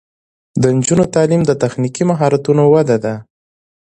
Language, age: Pashto, 19-29